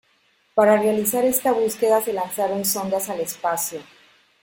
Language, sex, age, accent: Spanish, female, 50-59, México